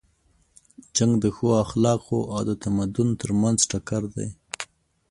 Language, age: Pashto, 19-29